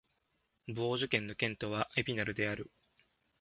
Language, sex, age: Japanese, male, 19-29